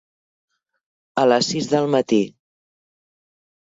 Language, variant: Catalan, Central